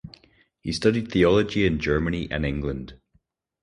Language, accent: English, Scottish English